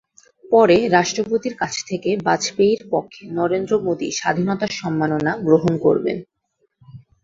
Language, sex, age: Bengali, female, 19-29